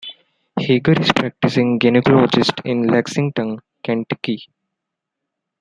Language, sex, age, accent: English, male, 19-29, India and South Asia (India, Pakistan, Sri Lanka)